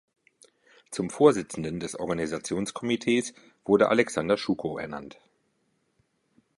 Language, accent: German, Deutschland Deutsch